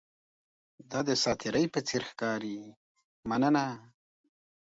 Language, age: Pashto, 40-49